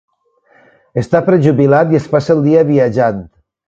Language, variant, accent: Catalan, Valencià meridional, valencià